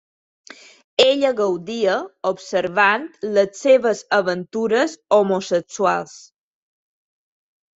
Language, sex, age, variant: Catalan, female, 30-39, Balear